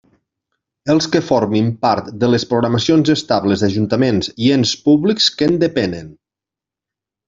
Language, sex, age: Catalan, male, 40-49